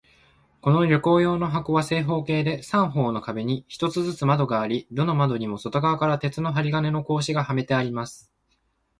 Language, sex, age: Japanese, male, 19-29